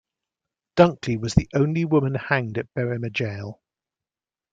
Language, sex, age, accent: English, male, 50-59, England English